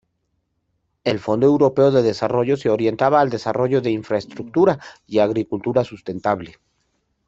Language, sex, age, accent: Spanish, male, 30-39, México